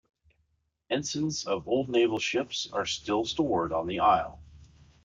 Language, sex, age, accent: English, male, 19-29, United States English